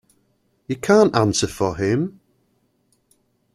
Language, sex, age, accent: English, male, 40-49, England English